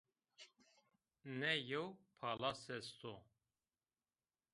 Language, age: Zaza, 30-39